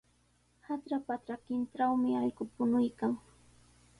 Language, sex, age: Sihuas Ancash Quechua, female, 30-39